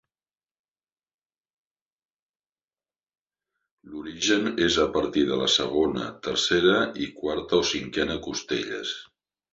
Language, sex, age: Catalan, male, 50-59